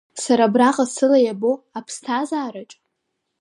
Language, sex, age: Abkhazian, female, under 19